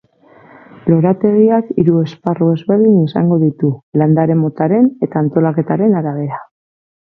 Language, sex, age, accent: Basque, female, 50-59, Erdialdekoa edo Nafarra (Gipuzkoa, Nafarroa)